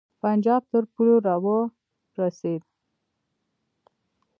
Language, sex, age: Pashto, female, 19-29